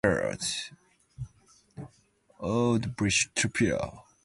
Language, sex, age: English, male, 19-29